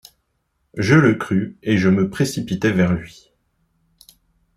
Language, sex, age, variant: French, male, 30-39, Français de métropole